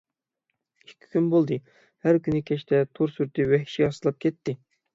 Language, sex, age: Uyghur, male, 19-29